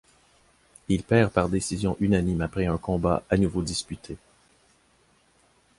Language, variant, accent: French, Français d'Amérique du Nord, Français du Canada